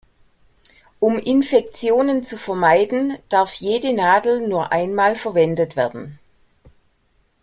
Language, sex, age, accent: German, female, 40-49, Deutschland Deutsch